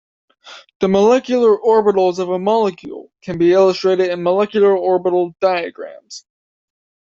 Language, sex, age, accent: English, male, 19-29, United States English